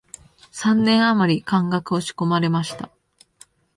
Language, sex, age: Japanese, female, 19-29